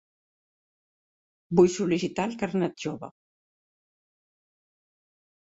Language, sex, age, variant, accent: Catalan, female, 70-79, Central, central